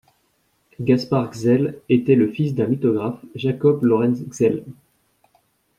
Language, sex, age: French, male, 30-39